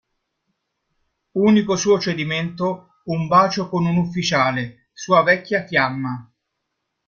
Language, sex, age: Italian, male, 40-49